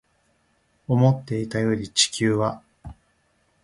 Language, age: Japanese, 40-49